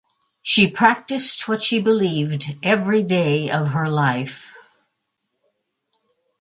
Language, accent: English, United States English